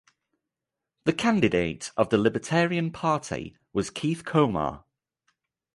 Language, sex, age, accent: English, male, 30-39, England English